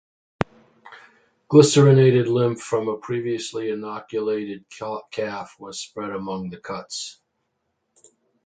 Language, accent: English, United States English